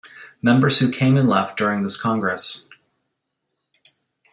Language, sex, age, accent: English, male, 40-49, United States English